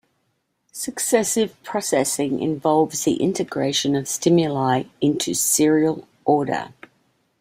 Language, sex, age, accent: English, female, 60-69, United States English